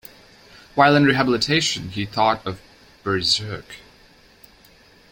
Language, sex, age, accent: English, male, 19-29, United States English